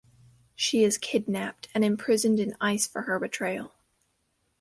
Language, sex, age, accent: English, female, under 19, United States English